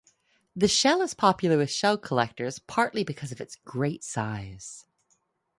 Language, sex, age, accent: English, male, 40-49, United States English